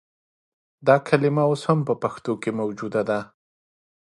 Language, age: Pashto, 30-39